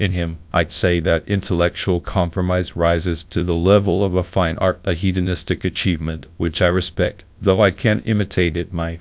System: TTS, GradTTS